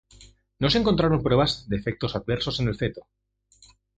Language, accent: Spanish, España: Centro-Sur peninsular (Madrid, Toledo, Castilla-La Mancha)